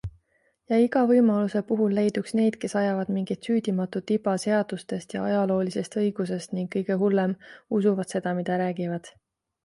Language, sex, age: Estonian, female, 30-39